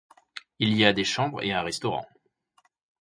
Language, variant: French, Français de métropole